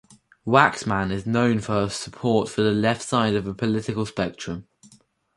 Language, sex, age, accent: English, male, under 19, England English